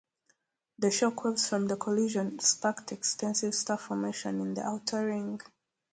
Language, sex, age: English, female, 19-29